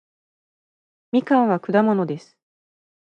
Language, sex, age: Japanese, female, 30-39